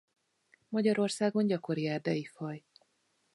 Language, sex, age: Hungarian, female, 40-49